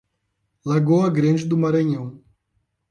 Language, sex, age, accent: Portuguese, male, 19-29, Paulista